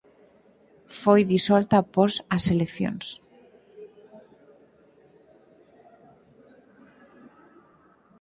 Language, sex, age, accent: Galician, female, 50-59, Normativo (estándar)